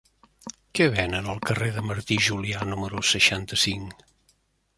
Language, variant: Catalan, Central